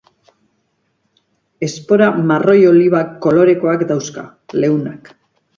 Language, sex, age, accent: Basque, female, 50-59, Mendebalekoa (Araba, Bizkaia, Gipuzkoako mendebaleko herri batzuk)